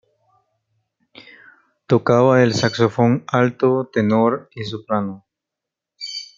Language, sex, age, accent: Spanish, male, 19-29, América central